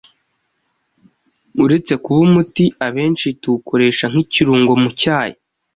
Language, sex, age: Kinyarwanda, male, under 19